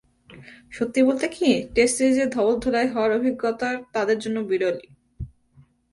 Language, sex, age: Bengali, female, 19-29